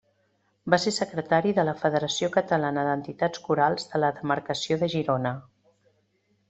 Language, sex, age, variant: Catalan, female, 40-49, Central